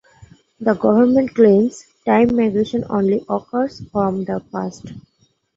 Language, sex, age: English, female, 19-29